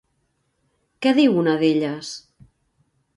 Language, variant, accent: Catalan, Central, central